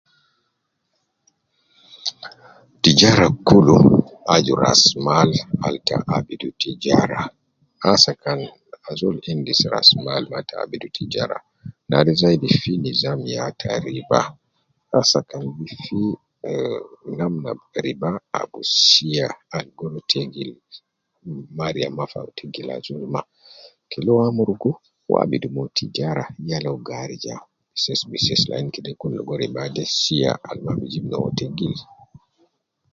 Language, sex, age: Nubi, male, 50-59